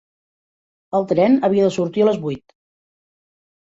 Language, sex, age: Catalan, female, 50-59